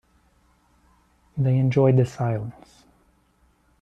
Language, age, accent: English, 19-29, United States English